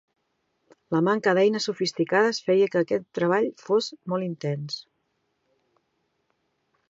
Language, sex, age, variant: Catalan, female, 40-49, Central